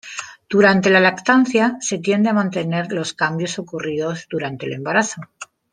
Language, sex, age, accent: Spanish, female, 40-49, España: Sur peninsular (Andalucia, Extremadura, Murcia)